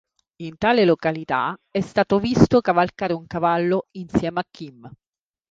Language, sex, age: Italian, female, 40-49